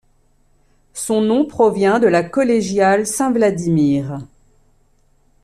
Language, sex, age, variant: French, female, 50-59, Français de métropole